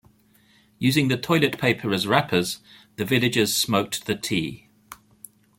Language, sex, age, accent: English, male, 50-59, England English